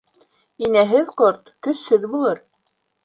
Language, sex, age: Bashkir, female, 19-29